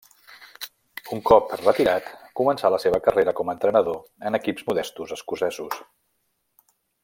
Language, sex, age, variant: Catalan, male, 50-59, Central